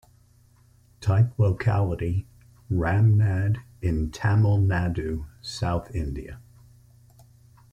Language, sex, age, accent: English, male, 60-69, United States English